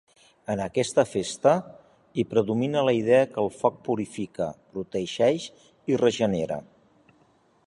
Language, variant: Catalan, Central